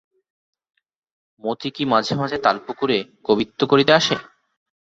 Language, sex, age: Bengali, male, 30-39